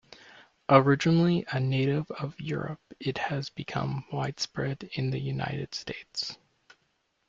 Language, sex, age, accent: English, male, 19-29, Canadian English